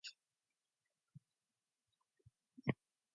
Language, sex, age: English, female, 19-29